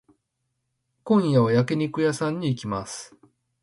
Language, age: Japanese, 50-59